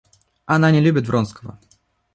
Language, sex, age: Russian, male, under 19